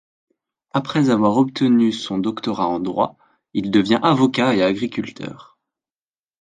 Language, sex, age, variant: French, male, 19-29, Français de métropole